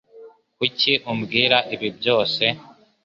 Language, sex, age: Kinyarwanda, male, 19-29